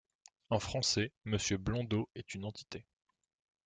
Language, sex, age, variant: French, male, 19-29, Français de métropole